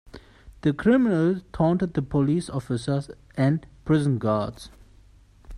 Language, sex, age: English, male, 19-29